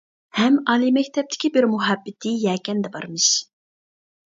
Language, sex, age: Uyghur, female, 19-29